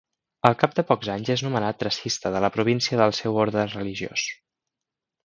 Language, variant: Catalan, Central